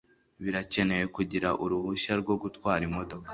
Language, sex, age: Kinyarwanda, male, under 19